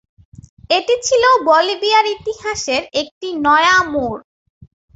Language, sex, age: Bengali, female, under 19